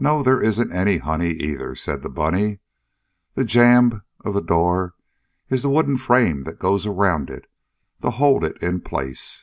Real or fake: real